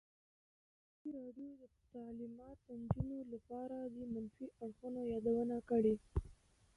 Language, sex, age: Pashto, female, 19-29